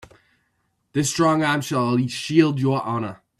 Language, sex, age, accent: English, male, 30-39, United States English